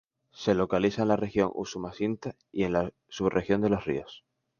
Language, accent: Spanish, España: Islas Canarias